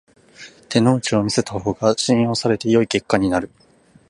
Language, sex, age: Japanese, male, 19-29